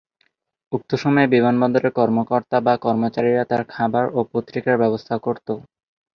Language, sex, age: Bengali, male, under 19